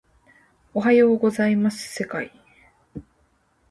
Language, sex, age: Japanese, female, 19-29